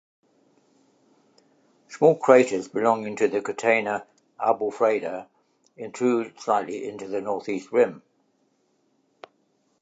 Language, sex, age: English, male, 70-79